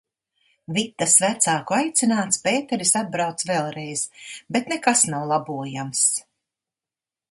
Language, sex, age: Latvian, female, 60-69